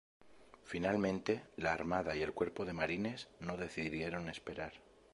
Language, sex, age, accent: Spanish, male, 30-39, España: Sur peninsular (Andalucia, Extremadura, Murcia)